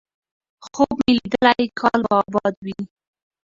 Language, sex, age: Pashto, female, 19-29